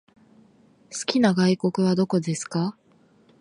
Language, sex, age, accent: Japanese, female, 19-29, 標準語